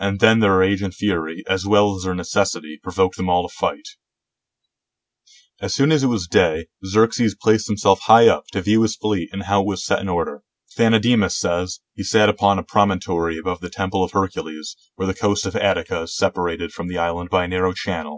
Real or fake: real